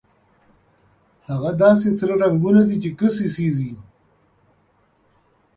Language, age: Pashto, 50-59